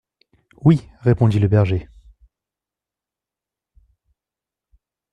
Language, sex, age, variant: French, male, 19-29, Français de métropole